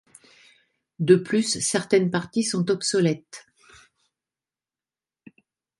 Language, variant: French, Français de métropole